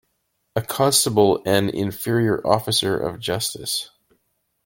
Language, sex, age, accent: English, male, 30-39, Canadian English